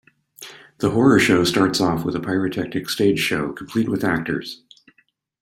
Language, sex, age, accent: English, male, 50-59, United States English